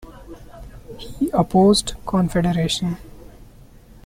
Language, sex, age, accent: English, male, 19-29, India and South Asia (India, Pakistan, Sri Lanka)